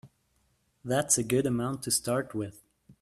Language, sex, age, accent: English, male, 30-39, United States English